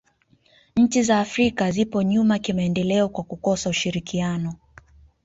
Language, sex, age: Swahili, female, 19-29